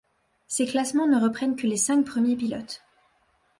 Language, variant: French, Français de métropole